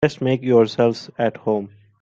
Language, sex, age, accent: English, male, 19-29, India and South Asia (India, Pakistan, Sri Lanka)